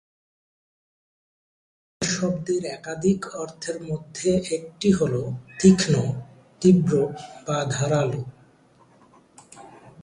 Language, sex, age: Bengali, male, 19-29